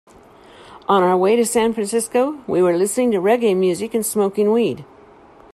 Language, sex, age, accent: English, female, 60-69, United States English